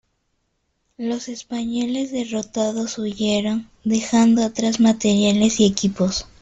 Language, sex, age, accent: Spanish, female, under 19, Andino-Pacífico: Colombia, Perú, Ecuador, oeste de Bolivia y Venezuela andina